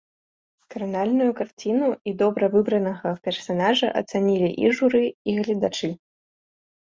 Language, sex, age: Belarusian, female, under 19